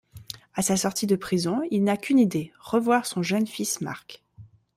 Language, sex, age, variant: French, female, 19-29, Français de métropole